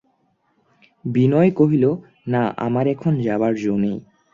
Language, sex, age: Bengali, male, under 19